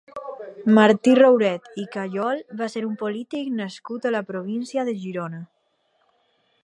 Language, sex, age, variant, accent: Catalan, female, under 19, Alacantí, valencià